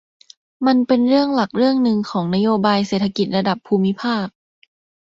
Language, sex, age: Thai, female, under 19